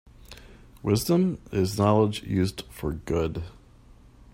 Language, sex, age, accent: English, male, 30-39, United States English